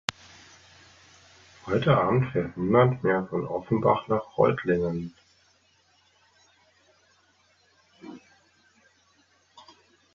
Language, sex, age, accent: German, male, 30-39, Deutschland Deutsch